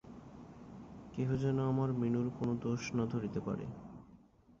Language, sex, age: Bengali, male, 19-29